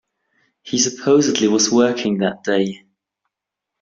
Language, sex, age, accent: English, male, 19-29, England English